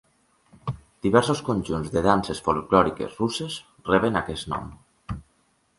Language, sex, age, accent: Catalan, male, 19-29, valencià